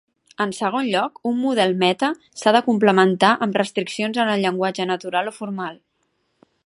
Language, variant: Catalan, Central